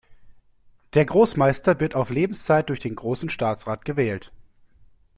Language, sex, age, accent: German, male, 19-29, Deutschland Deutsch